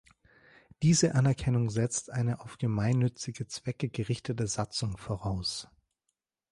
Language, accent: German, Deutschland Deutsch